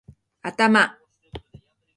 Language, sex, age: Japanese, female, 40-49